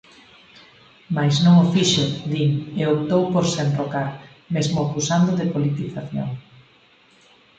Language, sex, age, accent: Galician, female, 40-49, Normativo (estándar)